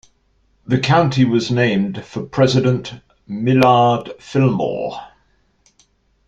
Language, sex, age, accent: English, male, 60-69, England English